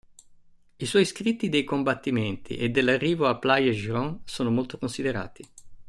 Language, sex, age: Italian, male, 50-59